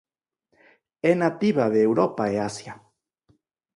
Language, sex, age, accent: Galician, male, 40-49, Normativo (estándar)